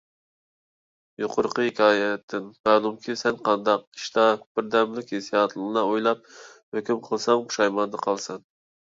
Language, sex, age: Uyghur, male, 19-29